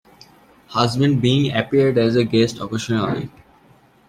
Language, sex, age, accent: English, male, under 19, United States English